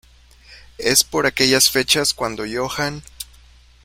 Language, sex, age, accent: Spanish, male, 19-29, México